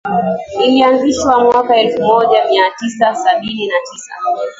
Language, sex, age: Swahili, female, 19-29